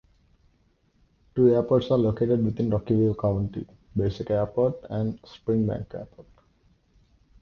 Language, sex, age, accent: English, male, 19-29, India and South Asia (India, Pakistan, Sri Lanka)